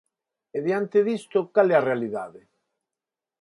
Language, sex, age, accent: Galician, male, 50-59, Neofalante